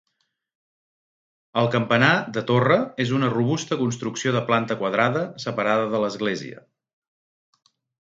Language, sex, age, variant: Catalan, male, 40-49, Central